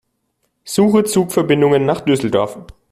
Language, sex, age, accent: German, male, 19-29, Deutschland Deutsch